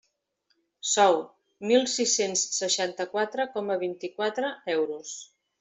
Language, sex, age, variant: Catalan, female, 50-59, Central